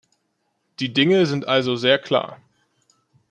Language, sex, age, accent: German, male, 19-29, Deutschland Deutsch